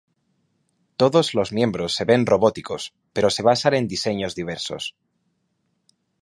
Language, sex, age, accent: Spanish, male, 30-39, España: Centro-Sur peninsular (Madrid, Toledo, Castilla-La Mancha)